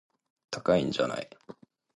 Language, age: Japanese, 19-29